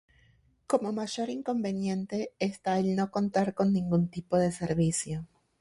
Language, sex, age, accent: Spanish, female, 19-29, Caribe: Cuba, Venezuela, Puerto Rico, República Dominicana, Panamá, Colombia caribeña, México caribeño, Costa del golfo de México